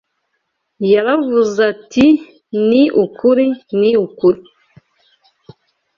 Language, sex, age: Kinyarwanda, female, 19-29